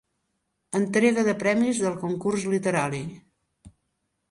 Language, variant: Catalan, Central